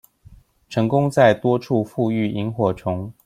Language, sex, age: Chinese, male, 40-49